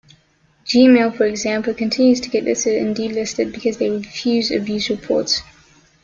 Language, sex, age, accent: English, female, 19-29, United States English